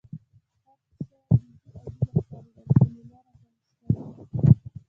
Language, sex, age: Pashto, female, under 19